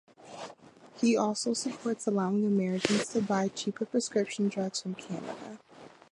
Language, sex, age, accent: English, female, 19-29, United States English